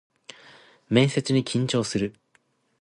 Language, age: Japanese, 40-49